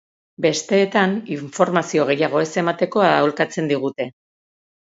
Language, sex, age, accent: Basque, female, 50-59, Erdialdekoa edo Nafarra (Gipuzkoa, Nafarroa)